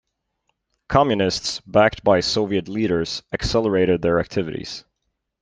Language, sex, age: English, male, 30-39